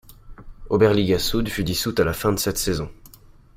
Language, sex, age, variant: French, male, under 19, Français de métropole